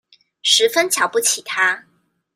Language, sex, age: Chinese, female, 19-29